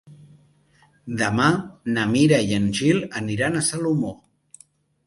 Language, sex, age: Catalan, male, 40-49